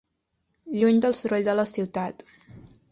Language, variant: Catalan, Central